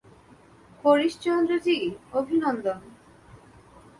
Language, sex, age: Bengali, female, 19-29